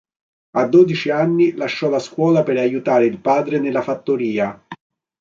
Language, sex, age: Italian, male, 40-49